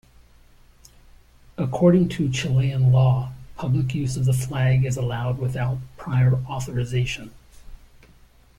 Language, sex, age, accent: English, male, 50-59, United States English